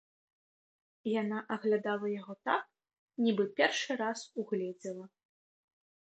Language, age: Belarusian, 19-29